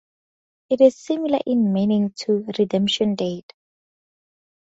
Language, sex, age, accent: English, female, 19-29, Southern African (South Africa, Zimbabwe, Namibia)